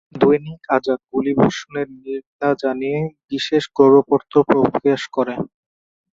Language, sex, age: Bengali, male, under 19